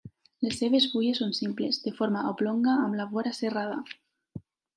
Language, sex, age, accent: Catalan, female, 19-29, valencià